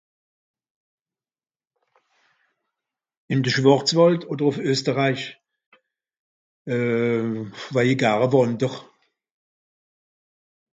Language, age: Swiss German, 60-69